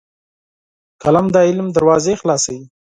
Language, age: Pashto, 19-29